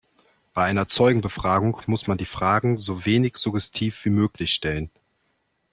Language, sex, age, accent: German, male, 40-49, Deutschland Deutsch